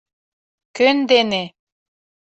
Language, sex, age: Mari, female, 40-49